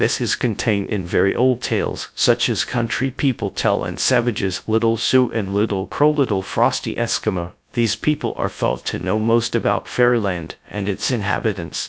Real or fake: fake